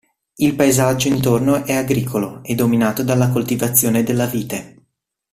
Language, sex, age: Italian, male, 19-29